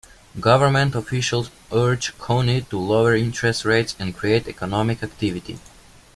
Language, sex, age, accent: English, male, 19-29, United States English